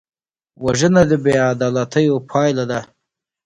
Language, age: Pashto, 40-49